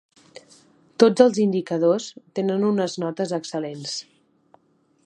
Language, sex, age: Catalan, female, 19-29